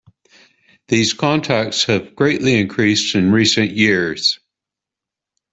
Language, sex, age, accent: English, male, 70-79, Canadian English